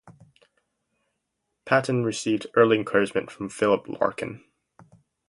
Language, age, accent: English, 19-29, United States English